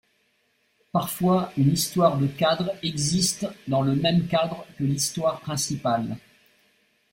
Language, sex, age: French, male, 50-59